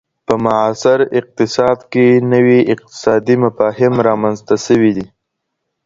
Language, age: Pashto, under 19